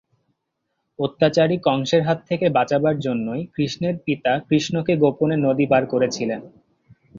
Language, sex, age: Bengali, male, 19-29